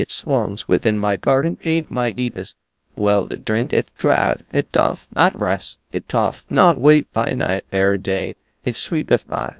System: TTS, GlowTTS